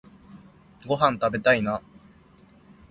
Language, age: Japanese, 19-29